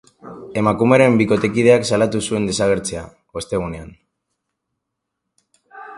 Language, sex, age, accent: Basque, female, 40-49, Mendebalekoa (Araba, Bizkaia, Gipuzkoako mendebaleko herri batzuk)